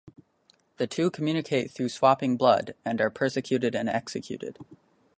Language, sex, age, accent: English, male, under 19, United States English